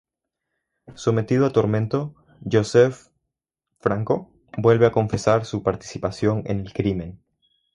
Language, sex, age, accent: Spanish, male, under 19, Andino-Pacífico: Colombia, Perú, Ecuador, oeste de Bolivia y Venezuela andina